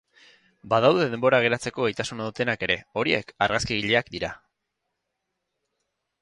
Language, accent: Basque, Erdialdekoa edo Nafarra (Gipuzkoa, Nafarroa)